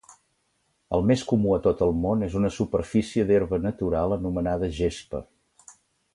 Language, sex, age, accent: Catalan, male, 60-69, Oriental